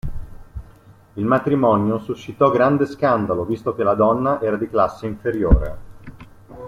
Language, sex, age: Italian, male, 30-39